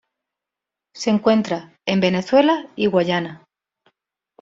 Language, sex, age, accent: Spanish, female, 40-49, España: Sur peninsular (Andalucia, Extremadura, Murcia)